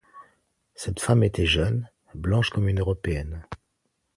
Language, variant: French, Français de métropole